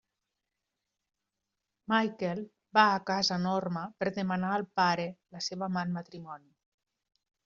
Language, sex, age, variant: Catalan, female, 50-59, Nord-Occidental